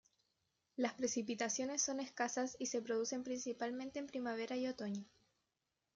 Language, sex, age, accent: Spanish, female, under 19, Chileno: Chile, Cuyo